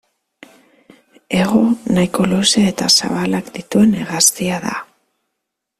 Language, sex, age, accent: Basque, female, 19-29, Mendebalekoa (Araba, Bizkaia, Gipuzkoako mendebaleko herri batzuk)